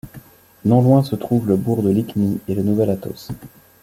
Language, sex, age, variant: French, male, 40-49, Français de métropole